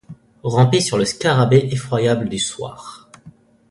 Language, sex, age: French, male, under 19